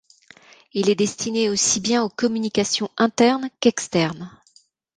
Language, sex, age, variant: French, female, 50-59, Français de métropole